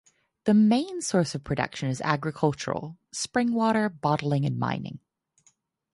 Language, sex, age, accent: English, male, 40-49, United States English